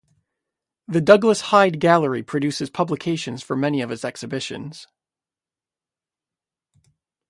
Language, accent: English, Canadian English